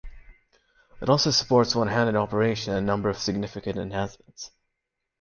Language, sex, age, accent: English, male, under 19, United States English